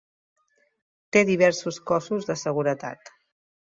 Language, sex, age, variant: Catalan, female, 30-39, Central